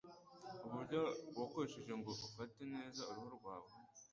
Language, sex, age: Kinyarwanda, male, under 19